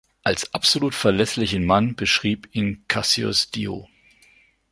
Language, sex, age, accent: German, male, 50-59, Deutschland Deutsch